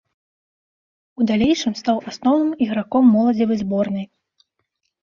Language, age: Belarusian, 19-29